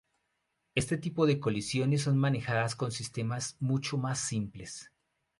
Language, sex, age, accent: Spanish, male, 50-59, Andino-Pacífico: Colombia, Perú, Ecuador, oeste de Bolivia y Venezuela andina